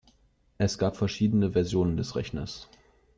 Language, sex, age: German, male, 19-29